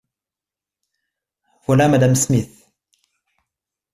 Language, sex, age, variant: French, male, 30-39, Français de métropole